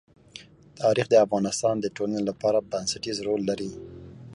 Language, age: Pashto, 19-29